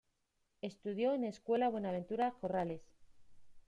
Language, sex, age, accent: Spanish, female, 30-39, España: Norte peninsular (Asturias, Castilla y León, Cantabria, País Vasco, Navarra, Aragón, La Rioja, Guadalajara, Cuenca)